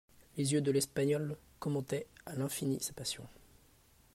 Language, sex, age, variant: French, male, 30-39, Français de métropole